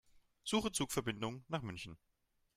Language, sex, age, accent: German, male, 19-29, Deutschland Deutsch